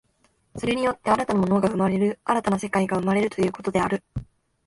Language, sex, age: Japanese, female, 19-29